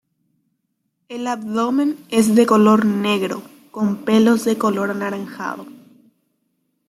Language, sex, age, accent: Spanish, female, under 19, Rioplatense: Argentina, Uruguay, este de Bolivia, Paraguay